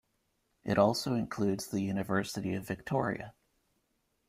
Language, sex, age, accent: English, male, 19-29, United States English